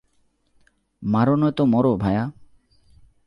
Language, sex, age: Bengali, male, 19-29